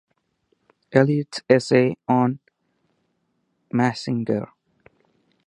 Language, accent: English, India and South Asia (India, Pakistan, Sri Lanka)